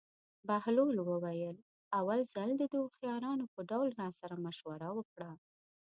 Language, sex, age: Pashto, female, 30-39